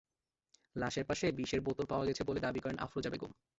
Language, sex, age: Bengali, male, 19-29